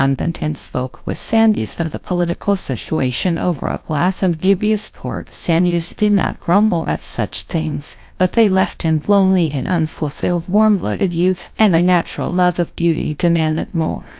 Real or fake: fake